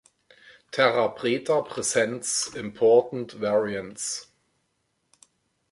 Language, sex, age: English, male, 50-59